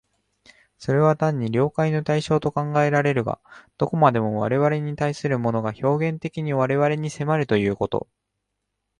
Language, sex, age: Japanese, male, under 19